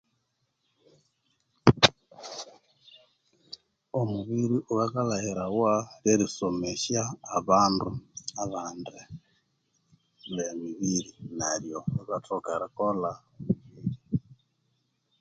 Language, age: Konzo, 40-49